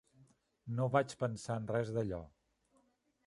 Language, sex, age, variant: Catalan, male, 50-59, Central